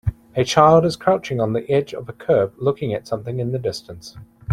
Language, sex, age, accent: English, male, 19-29, New Zealand English